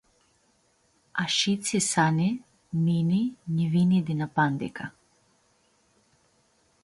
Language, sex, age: Aromanian, female, 30-39